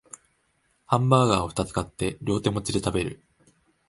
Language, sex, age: Japanese, male, under 19